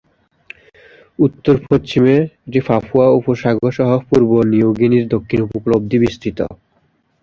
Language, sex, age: Bengali, male, 19-29